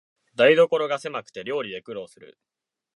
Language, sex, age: Japanese, male, 19-29